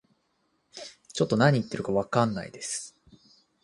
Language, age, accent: Japanese, 19-29, 標準語